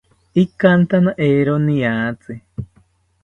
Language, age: South Ucayali Ashéninka, 30-39